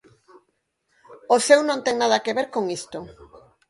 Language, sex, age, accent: Galician, female, 50-59, Normativo (estándar)